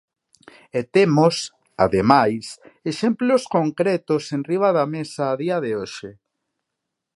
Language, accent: Galician, Normativo (estándar)